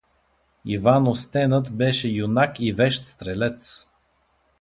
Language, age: Bulgarian, 60-69